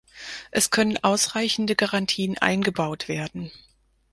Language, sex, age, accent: German, female, 30-39, Deutschland Deutsch